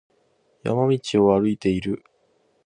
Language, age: Japanese, 19-29